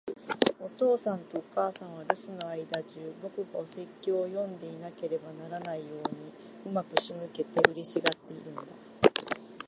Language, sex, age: Japanese, female, 50-59